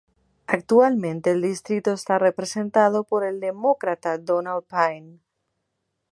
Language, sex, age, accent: Spanish, female, 30-39, España: Norte peninsular (Asturias, Castilla y León, Cantabria, País Vasco, Navarra, Aragón, La Rioja, Guadalajara, Cuenca)